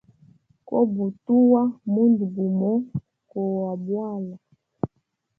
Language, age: Hemba, 30-39